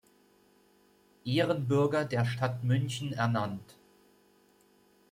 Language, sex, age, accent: German, male, 50-59, Deutschland Deutsch